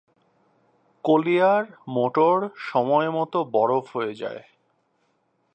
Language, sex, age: Bengali, male, 40-49